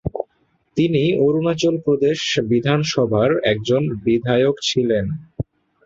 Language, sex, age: Bengali, male, 19-29